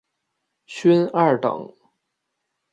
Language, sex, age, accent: Chinese, male, 30-39, 出生地：北京市